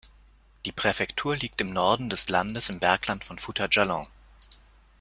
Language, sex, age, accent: German, male, 30-39, Deutschland Deutsch